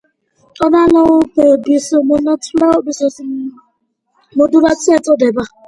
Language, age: Georgian, 30-39